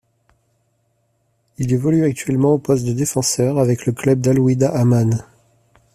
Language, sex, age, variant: French, male, 30-39, Français de métropole